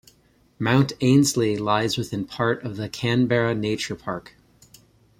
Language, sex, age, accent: English, male, 40-49, United States English